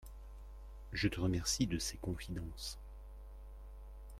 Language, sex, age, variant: French, male, 40-49, Français de métropole